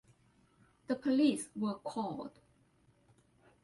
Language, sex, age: English, female, 30-39